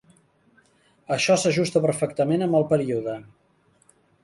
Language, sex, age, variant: Catalan, male, 50-59, Central